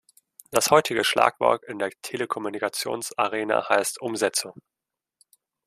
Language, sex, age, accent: German, male, 19-29, Deutschland Deutsch